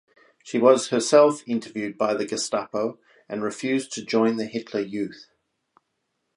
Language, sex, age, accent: English, male, 50-59, Australian English